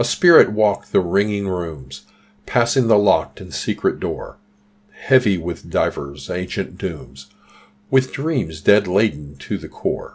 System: none